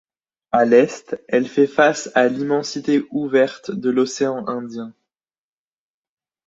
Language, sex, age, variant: French, male, 19-29, Français de métropole